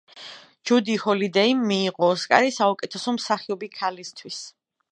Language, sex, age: Georgian, female, 19-29